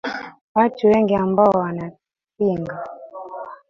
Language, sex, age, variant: Swahili, female, 19-29, Kiswahili cha Bara ya Kenya